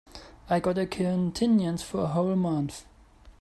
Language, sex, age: English, male, 19-29